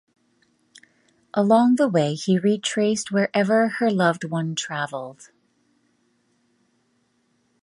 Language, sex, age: English, female, 40-49